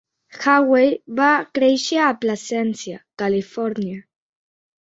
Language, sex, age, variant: Catalan, male, 40-49, Septentrional